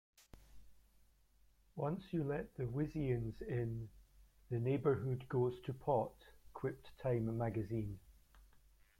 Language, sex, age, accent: English, male, 40-49, Scottish English